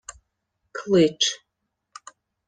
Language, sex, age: Ukrainian, female, 30-39